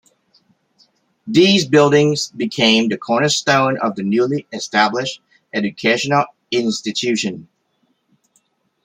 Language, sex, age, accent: English, male, 40-49, United States English